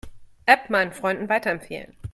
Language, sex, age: German, female, 30-39